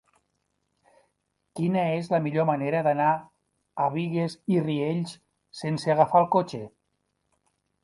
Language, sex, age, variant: Catalan, male, 50-59, Nord-Occidental